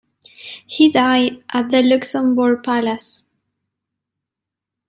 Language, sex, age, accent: English, female, 19-29, United States English